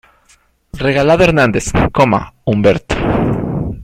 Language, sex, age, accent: Spanish, male, 40-49, Andino-Pacífico: Colombia, Perú, Ecuador, oeste de Bolivia y Venezuela andina